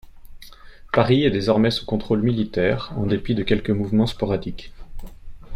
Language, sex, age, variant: French, male, 30-39, Français de métropole